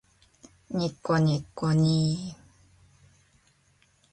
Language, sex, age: Japanese, female, 19-29